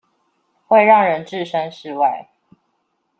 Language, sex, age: Chinese, female, 19-29